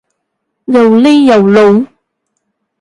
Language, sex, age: Cantonese, female, 30-39